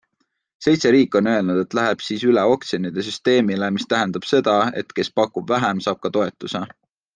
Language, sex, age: Estonian, male, 19-29